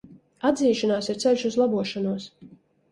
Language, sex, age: Latvian, female, 30-39